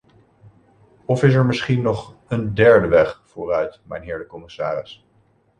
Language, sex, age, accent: Dutch, male, 19-29, Nederlands Nederlands